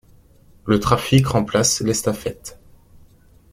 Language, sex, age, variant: French, male, 19-29, Français de métropole